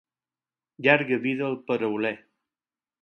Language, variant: Catalan, Balear